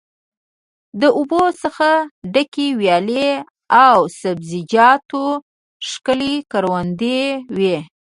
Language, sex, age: Pashto, female, 19-29